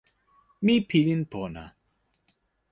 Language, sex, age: Toki Pona, male, 30-39